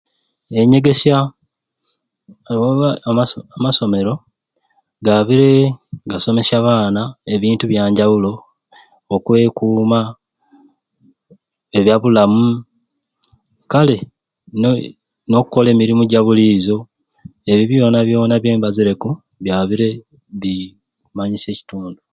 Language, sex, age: Ruuli, male, 30-39